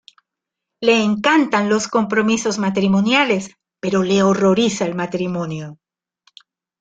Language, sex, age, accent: Spanish, female, 50-59, Caribe: Cuba, Venezuela, Puerto Rico, República Dominicana, Panamá, Colombia caribeña, México caribeño, Costa del golfo de México